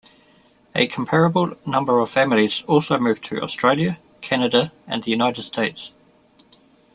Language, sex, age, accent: English, male, 30-39, New Zealand English